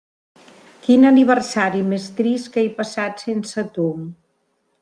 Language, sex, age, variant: Catalan, female, 50-59, Central